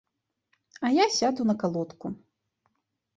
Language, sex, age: Belarusian, female, 19-29